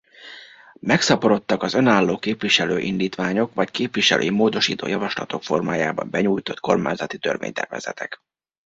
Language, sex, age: Hungarian, male, 30-39